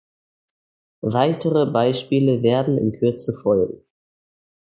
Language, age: German, 19-29